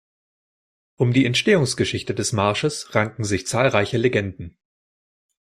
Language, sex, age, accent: German, male, 30-39, Deutschland Deutsch